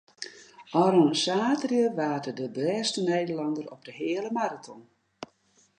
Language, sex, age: Western Frisian, female, 60-69